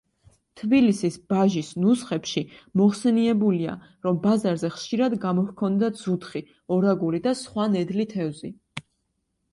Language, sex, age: Georgian, female, 19-29